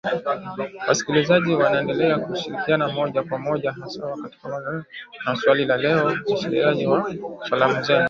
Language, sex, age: Swahili, male, 19-29